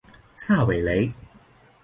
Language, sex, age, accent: Chinese, male, 19-29, 出生地：黑龙江省